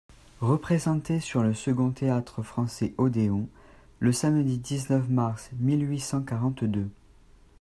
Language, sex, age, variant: French, male, 19-29, Français de métropole